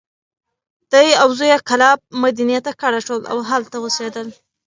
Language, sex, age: Pashto, female, 19-29